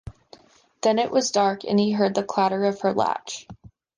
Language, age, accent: English, 19-29, United States English